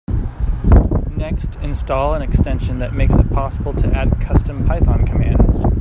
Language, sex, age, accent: English, male, 40-49, United States English